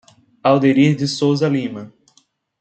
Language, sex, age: Portuguese, male, 30-39